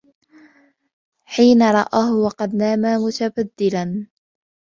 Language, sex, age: Arabic, female, 19-29